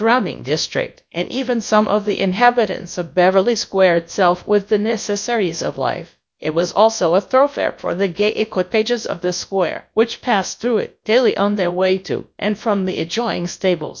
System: TTS, GradTTS